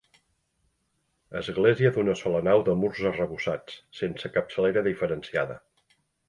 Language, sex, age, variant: Catalan, male, 50-59, Central